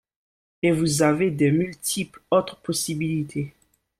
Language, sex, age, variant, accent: French, male, 19-29, Français des départements et régions d'outre-mer, Français de La Réunion